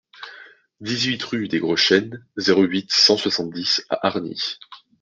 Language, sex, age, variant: French, male, 19-29, Français de métropole